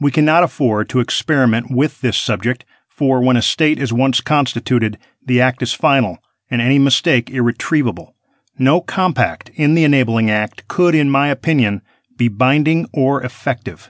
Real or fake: real